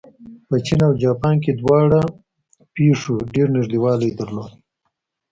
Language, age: Pashto, 40-49